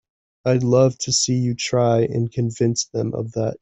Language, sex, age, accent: English, male, 19-29, United States English